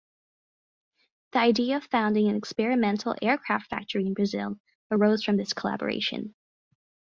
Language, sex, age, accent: English, female, 19-29, United States English